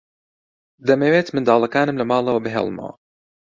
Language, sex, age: Central Kurdish, male, 19-29